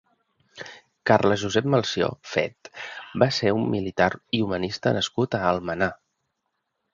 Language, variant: Catalan, Central